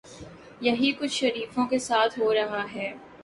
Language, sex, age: Urdu, female, 19-29